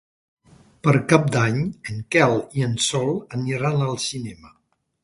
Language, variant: Catalan, Septentrional